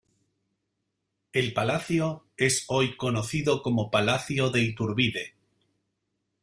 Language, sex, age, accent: Spanish, male, 40-49, España: Norte peninsular (Asturias, Castilla y León, Cantabria, País Vasco, Navarra, Aragón, La Rioja, Guadalajara, Cuenca)